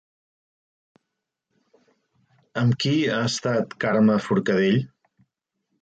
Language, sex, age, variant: Catalan, male, 50-59, Central